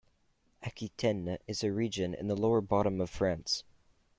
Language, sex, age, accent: English, male, 19-29, Canadian English